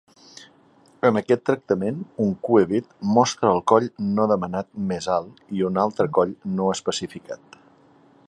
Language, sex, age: Catalan, male, 50-59